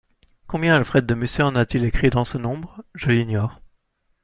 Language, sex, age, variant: French, male, 19-29, Français de métropole